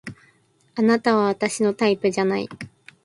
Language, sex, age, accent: Japanese, female, 19-29, 標準語